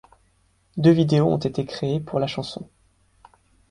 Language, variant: French, Français de métropole